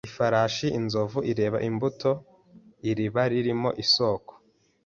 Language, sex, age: Kinyarwanda, male, 19-29